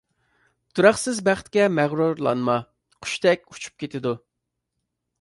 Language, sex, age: Uyghur, male, 30-39